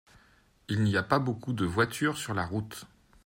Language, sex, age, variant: French, male, 50-59, Français de métropole